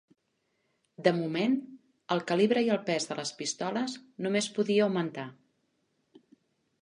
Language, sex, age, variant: Catalan, female, 40-49, Central